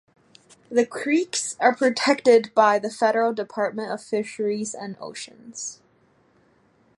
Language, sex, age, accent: English, male, 30-39, Canadian English